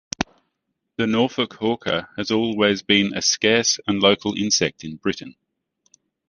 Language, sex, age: English, male, 40-49